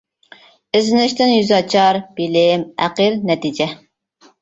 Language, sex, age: Uyghur, female, 19-29